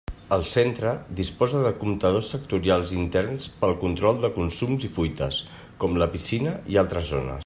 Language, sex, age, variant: Catalan, male, 40-49, Central